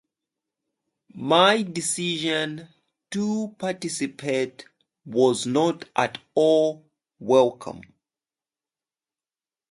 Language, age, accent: English, 19-29, United States English; England English